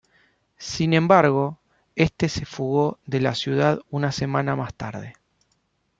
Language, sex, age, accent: Spanish, male, 40-49, Rioplatense: Argentina, Uruguay, este de Bolivia, Paraguay